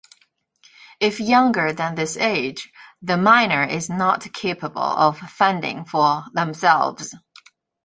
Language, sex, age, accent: English, female, 40-49, United States English